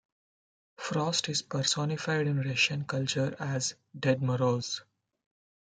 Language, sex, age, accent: English, male, 19-29, India and South Asia (India, Pakistan, Sri Lanka)